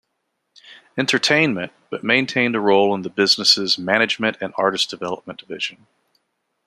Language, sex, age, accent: English, male, 40-49, United States English